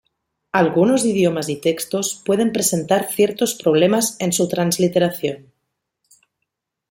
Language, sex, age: Spanish, female, 30-39